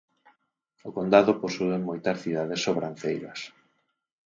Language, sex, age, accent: Galician, male, 40-49, Central (gheada); Normativo (estándar)